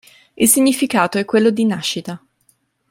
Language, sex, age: Italian, female, 19-29